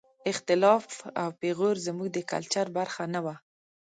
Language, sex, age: Pashto, female, 19-29